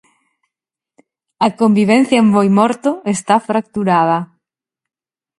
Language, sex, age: Galician, female, 40-49